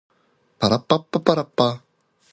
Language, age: English, 19-29